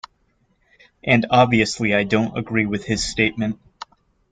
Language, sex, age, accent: English, male, 30-39, United States English